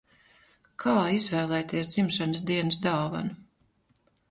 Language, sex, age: Latvian, female, 50-59